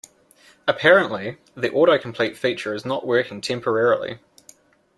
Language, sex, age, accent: English, male, 19-29, New Zealand English